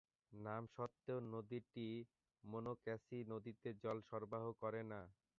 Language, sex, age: Bengali, male, 19-29